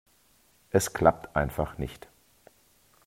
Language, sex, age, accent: German, male, 40-49, Deutschland Deutsch